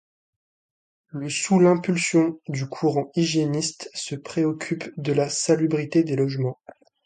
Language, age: French, 19-29